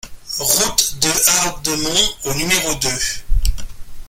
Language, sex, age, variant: French, male, 40-49, Français de métropole